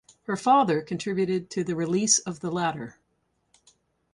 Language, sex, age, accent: English, female, 60-69, United States English